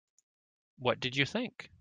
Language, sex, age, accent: English, male, 40-49, United States English